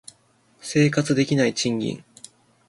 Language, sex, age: Japanese, male, 19-29